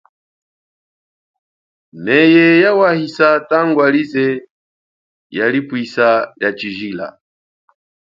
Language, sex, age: Chokwe, male, 40-49